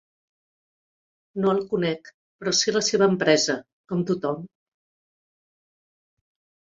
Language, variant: Catalan, Central